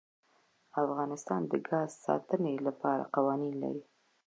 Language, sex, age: Pashto, female, 19-29